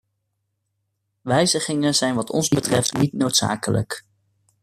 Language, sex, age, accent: Dutch, male, 19-29, Nederlands Nederlands